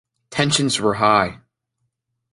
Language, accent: English, United States English